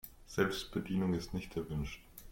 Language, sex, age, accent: German, male, 19-29, Österreichisches Deutsch